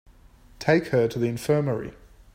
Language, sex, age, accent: English, male, 19-29, Australian English